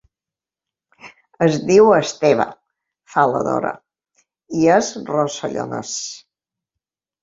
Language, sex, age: Catalan, female, 50-59